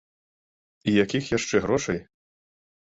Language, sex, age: Belarusian, male, 30-39